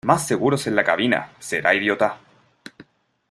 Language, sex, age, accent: Spanish, male, 19-29, Chileno: Chile, Cuyo